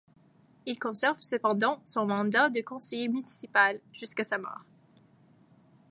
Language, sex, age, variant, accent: French, female, 19-29, Français d'Amérique du Nord, Français du Canada